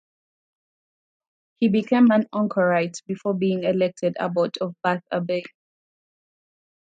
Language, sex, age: English, female, 19-29